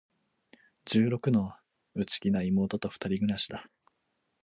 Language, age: Japanese, 19-29